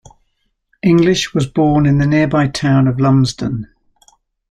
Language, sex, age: English, male, 60-69